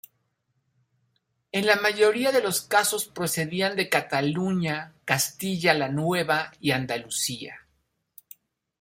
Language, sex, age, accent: Spanish, male, 50-59, México